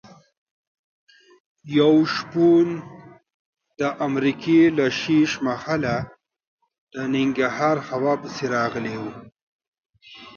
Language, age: Pashto, 30-39